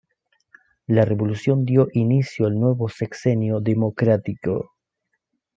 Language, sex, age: Spanish, male, 19-29